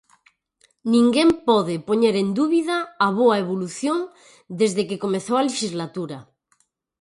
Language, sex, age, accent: Galician, female, 40-49, Atlántico (seseo e gheada)